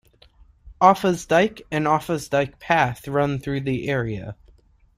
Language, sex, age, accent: English, male, 19-29, United States English